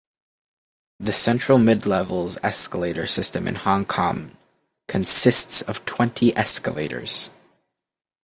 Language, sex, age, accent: English, male, 19-29, United States English